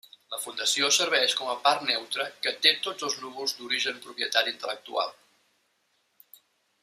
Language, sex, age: Catalan, male, 40-49